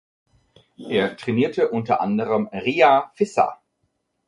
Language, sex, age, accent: German, male, 50-59, Deutschland Deutsch